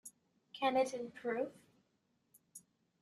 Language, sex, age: English, female, 19-29